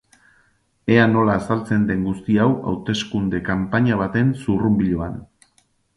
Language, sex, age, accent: Basque, male, 40-49, Erdialdekoa edo Nafarra (Gipuzkoa, Nafarroa)